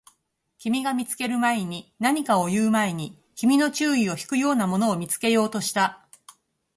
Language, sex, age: Japanese, female, 50-59